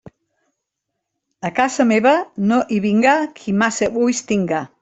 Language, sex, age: Catalan, female, 60-69